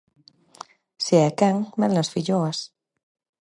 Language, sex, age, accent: Galician, female, 30-39, Normativo (estándar)